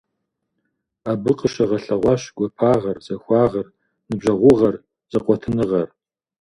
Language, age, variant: Kabardian, 50-59, Адыгэбзэ (Къэбэрдей, Кирил, псоми зэдай)